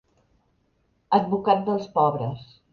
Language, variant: Catalan, Central